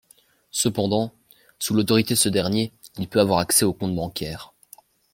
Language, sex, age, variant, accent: French, male, under 19, Français d'Europe, Français de Belgique